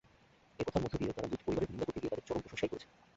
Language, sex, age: Bengali, male, 19-29